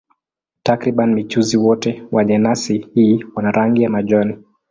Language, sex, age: Swahili, male, 19-29